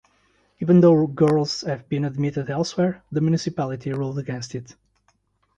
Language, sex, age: English, male, 30-39